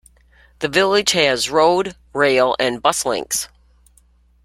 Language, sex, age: English, female, 60-69